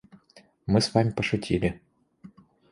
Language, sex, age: Russian, male, 19-29